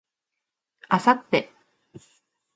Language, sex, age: Japanese, female, 30-39